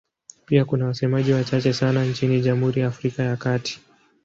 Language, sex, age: Swahili, male, 19-29